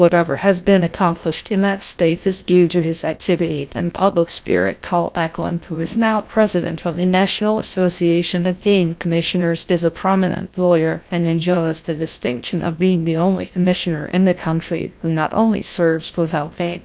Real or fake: fake